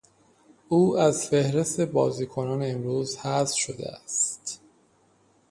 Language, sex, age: Persian, male, 30-39